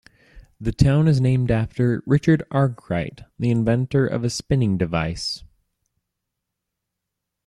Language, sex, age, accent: English, male, 19-29, United States English